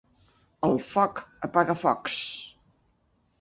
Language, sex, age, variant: Catalan, female, 60-69, Central